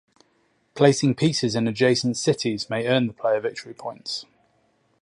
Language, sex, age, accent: English, male, 30-39, England English